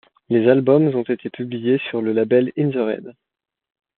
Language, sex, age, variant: French, male, 19-29, Français de métropole